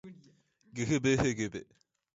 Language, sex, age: Japanese, male, under 19